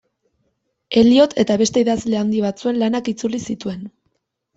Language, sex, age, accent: Basque, female, under 19, Erdialdekoa edo Nafarra (Gipuzkoa, Nafarroa)